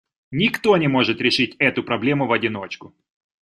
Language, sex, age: Russian, male, 30-39